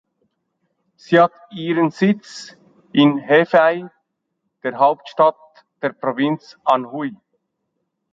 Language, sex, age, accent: German, male, 40-49, Schweizerdeutsch